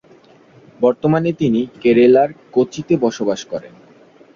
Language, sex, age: Bengali, male, 19-29